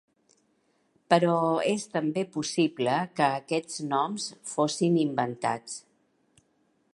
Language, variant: Catalan, Central